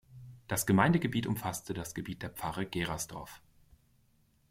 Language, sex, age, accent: German, male, 40-49, Deutschland Deutsch